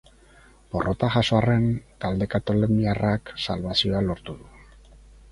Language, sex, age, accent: Basque, male, 50-59, Erdialdekoa edo Nafarra (Gipuzkoa, Nafarroa)